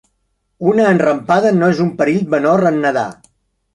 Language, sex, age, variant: Catalan, male, 60-69, Central